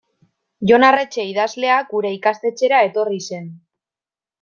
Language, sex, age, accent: Basque, female, 19-29, Mendebalekoa (Araba, Bizkaia, Gipuzkoako mendebaleko herri batzuk)